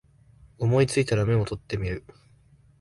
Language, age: Japanese, 19-29